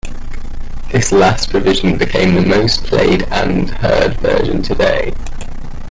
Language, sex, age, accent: English, male, 19-29, England English